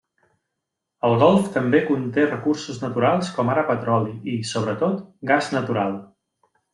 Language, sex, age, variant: Catalan, male, 30-39, Central